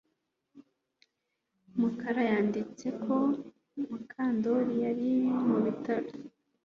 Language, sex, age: Kinyarwanda, female, 19-29